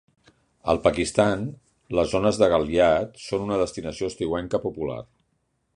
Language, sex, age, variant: Catalan, male, 60-69, Central